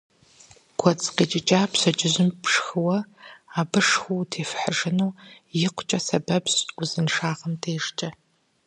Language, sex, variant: Kabardian, female, Адыгэбзэ (Къэбэрдей, Кирил, псоми зэдай)